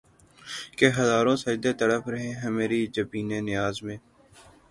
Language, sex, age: Urdu, male, 19-29